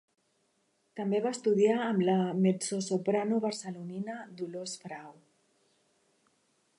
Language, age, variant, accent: Catalan, 50-59, Central, central